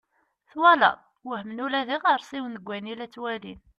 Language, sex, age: Kabyle, female, 19-29